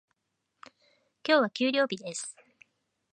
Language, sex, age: Japanese, female, 50-59